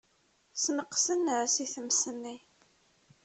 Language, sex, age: Kabyle, female, 30-39